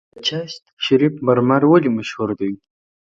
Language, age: Pashto, under 19